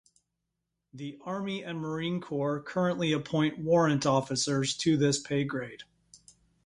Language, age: English, 50-59